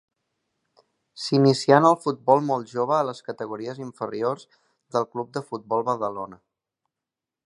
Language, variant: Catalan, Central